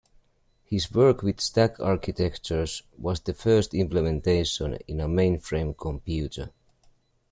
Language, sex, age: English, male, 30-39